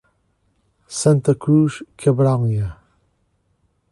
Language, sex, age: Portuguese, male, 40-49